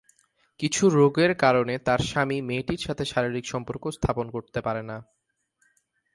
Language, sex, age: Bengali, male, 19-29